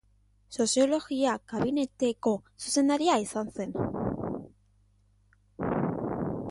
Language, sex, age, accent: Basque, female, 19-29, Mendebalekoa (Araba, Bizkaia, Gipuzkoako mendebaleko herri batzuk)